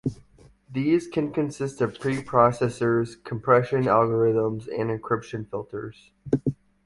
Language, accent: English, United States English